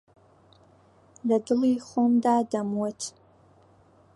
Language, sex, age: Central Kurdish, female, 19-29